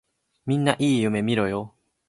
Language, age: Japanese, 19-29